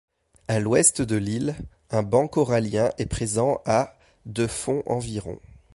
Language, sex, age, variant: French, male, 30-39, Français de métropole